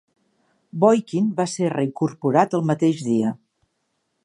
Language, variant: Catalan, Septentrional